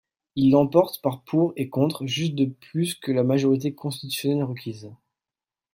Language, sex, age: French, male, 19-29